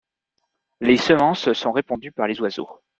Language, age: French, 19-29